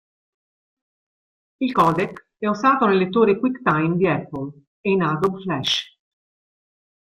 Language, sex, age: Italian, female, 40-49